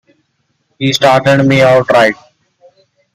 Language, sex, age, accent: English, male, under 19, India and South Asia (India, Pakistan, Sri Lanka)